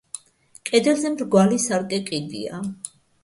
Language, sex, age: Georgian, female, 50-59